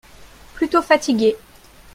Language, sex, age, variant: French, female, 19-29, Français de métropole